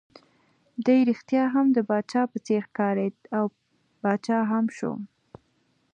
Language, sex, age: Pashto, female, 19-29